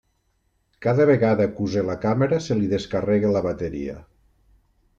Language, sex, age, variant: Catalan, male, 40-49, Nord-Occidental